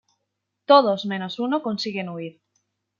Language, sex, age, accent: Spanish, female, 19-29, España: Centro-Sur peninsular (Madrid, Toledo, Castilla-La Mancha)